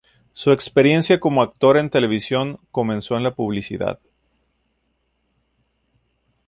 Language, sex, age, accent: Spanish, male, 40-49, México